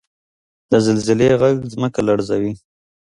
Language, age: Pashto, 30-39